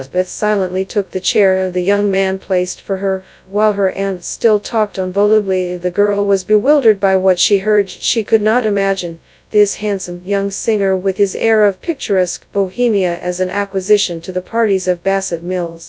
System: TTS, FastPitch